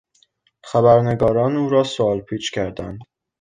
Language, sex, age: Persian, male, under 19